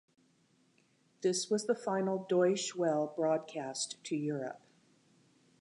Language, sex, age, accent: English, female, 60-69, United States English